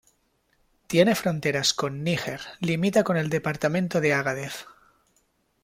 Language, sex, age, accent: Spanish, male, 19-29, España: Norte peninsular (Asturias, Castilla y León, Cantabria, País Vasco, Navarra, Aragón, La Rioja, Guadalajara, Cuenca)